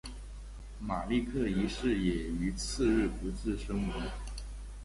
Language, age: Chinese, 19-29